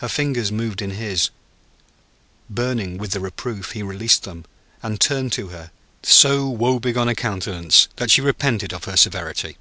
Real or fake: real